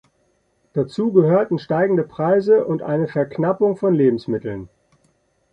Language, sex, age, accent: German, male, 40-49, Deutschland Deutsch